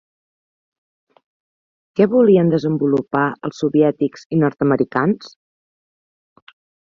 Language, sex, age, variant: Catalan, female, 40-49, Central